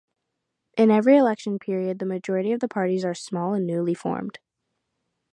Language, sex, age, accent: English, female, under 19, United States English